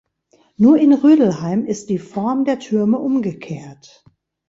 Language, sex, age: German, female, 60-69